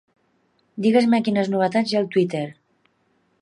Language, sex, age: Catalan, female, 40-49